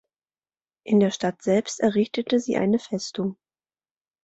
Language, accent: German, Deutschland Deutsch